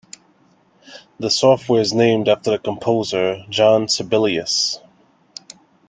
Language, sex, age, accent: English, male, 30-39, United States English